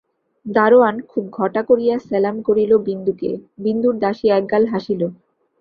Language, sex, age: Bengali, female, 19-29